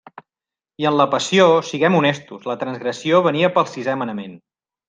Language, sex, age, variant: Catalan, male, 40-49, Central